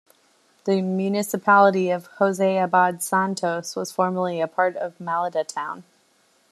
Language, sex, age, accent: English, female, 19-29, United States English